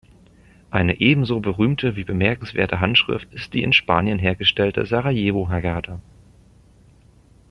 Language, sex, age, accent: German, male, 30-39, Deutschland Deutsch